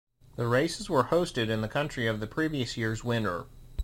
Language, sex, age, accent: English, male, 30-39, United States English